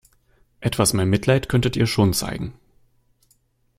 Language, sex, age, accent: German, male, 19-29, Deutschland Deutsch